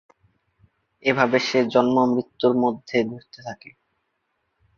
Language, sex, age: Bengali, male, 19-29